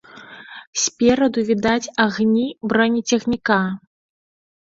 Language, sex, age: Belarusian, female, 30-39